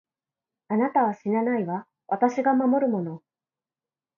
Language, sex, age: Japanese, female, 19-29